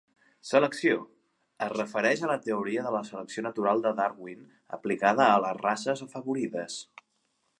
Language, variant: Catalan, Central